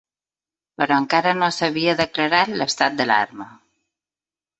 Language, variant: Catalan, Balear